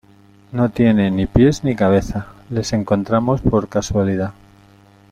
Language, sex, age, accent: Spanish, male, 60-69, España: Centro-Sur peninsular (Madrid, Toledo, Castilla-La Mancha)